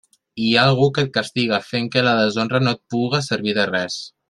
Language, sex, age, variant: Catalan, male, 19-29, Central